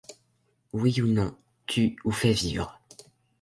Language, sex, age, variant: French, male, under 19, Français de métropole